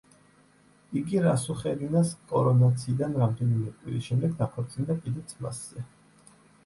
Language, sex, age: Georgian, male, 30-39